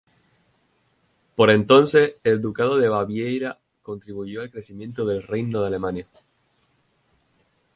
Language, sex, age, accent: Spanish, male, 19-29, España: Islas Canarias